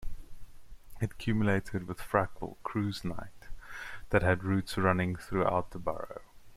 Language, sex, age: English, male, 19-29